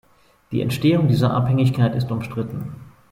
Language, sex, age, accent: German, male, 40-49, Deutschland Deutsch